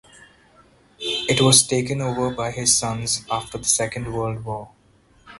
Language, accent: English, India and South Asia (India, Pakistan, Sri Lanka)